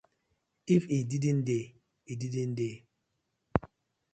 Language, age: Nigerian Pidgin, 40-49